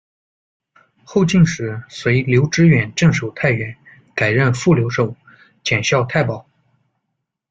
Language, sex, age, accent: Chinese, male, 30-39, 出生地：江苏省